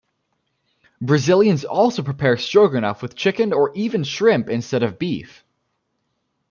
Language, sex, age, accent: English, male, 19-29, United States English